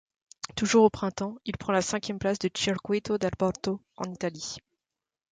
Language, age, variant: French, 30-39, Français de métropole